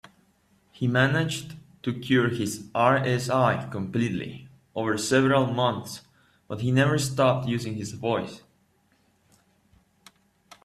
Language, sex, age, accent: English, male, 19-29, United States English